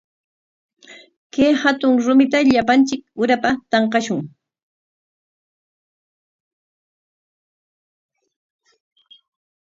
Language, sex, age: Corongo Ancash Quechua, female, 50-59